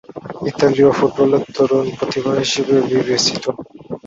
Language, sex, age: Bengali, male, 19-29